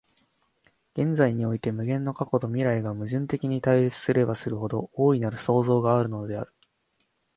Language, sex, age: Japanese, male, 19-29